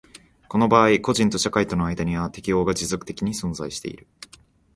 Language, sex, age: Japanese, male, 19-29